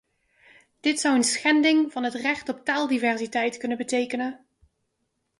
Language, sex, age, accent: Dutch, female, 30-39, Nederlands Nederlands